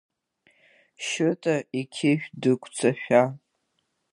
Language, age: Abkhazian, under 19